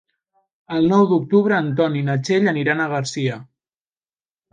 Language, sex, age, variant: Catalan, male, under 19, Central